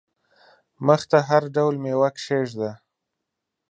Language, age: Pashto, 19-29